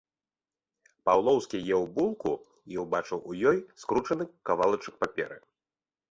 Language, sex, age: Belarusian, male, 19-29